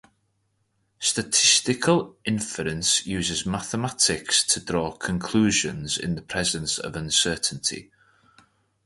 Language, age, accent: English, 30-39, Welsh English